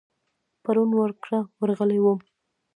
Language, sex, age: Pashto, female, 19-29